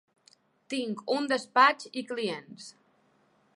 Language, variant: Catalan, Balear